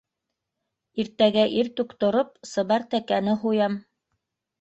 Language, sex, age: Bashkir, female, 50-59